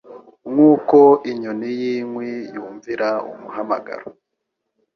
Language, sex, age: Kinyarwanda, male, 19-29